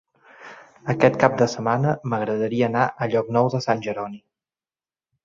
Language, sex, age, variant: Catalan, male, 40-49, Central